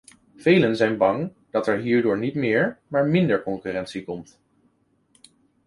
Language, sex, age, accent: Dutch, male, 19-29, Nederlands Nederlands